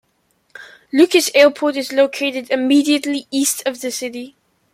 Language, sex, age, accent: English, male, under 19, England English